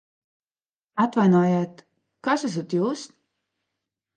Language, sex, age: Latvian, female, 30-39